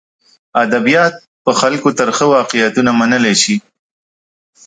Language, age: Pashto, 30-39